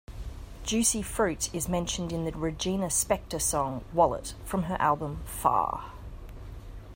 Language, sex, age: English, female, 30-39